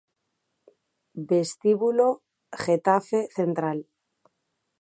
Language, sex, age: Spanish, female, 30-39